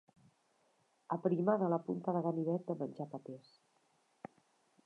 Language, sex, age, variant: Catalan, female, 40-49, Central